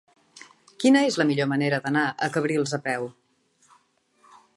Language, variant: Catalan, Central